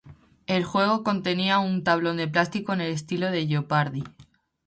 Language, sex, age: Spanish, female, 19-29